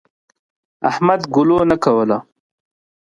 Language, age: Pashto, 30-39